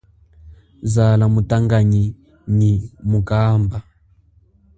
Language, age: Chokwe, 19-29